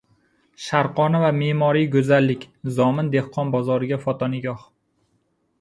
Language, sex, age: Uzbek, male, 19-29